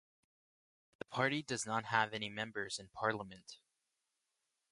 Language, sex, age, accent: English, male, 19-29, United States English